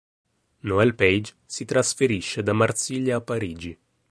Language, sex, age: Italian, male, 30-39